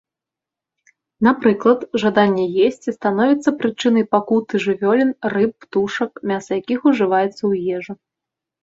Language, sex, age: Belarusian, female, 19-29